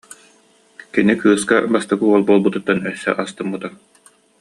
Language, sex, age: Yakut, male, 30-39